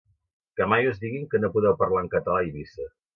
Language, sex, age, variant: Catalan, male, 60-69, Central